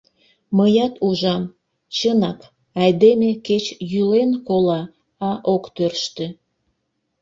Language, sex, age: Mari, female, 40-49